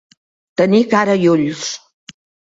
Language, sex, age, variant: Catalan, female, 70-79, Central